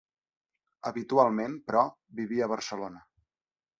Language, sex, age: Catalan, male, 19-29